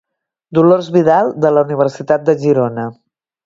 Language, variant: Catalan, Septentrional